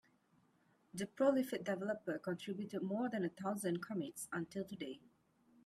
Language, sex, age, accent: English, female, 30-39, Malaysian English